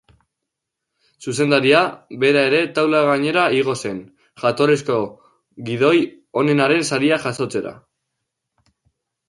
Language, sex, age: Basque, male, under 19